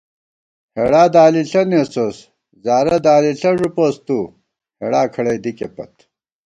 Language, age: Gawar-Bati, 30-39